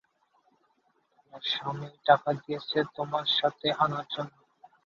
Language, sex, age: Bengali, male, 19-29